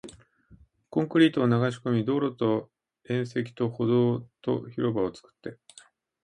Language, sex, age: Japanese, male, 50-59